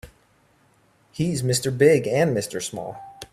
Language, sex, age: English, male, 30-39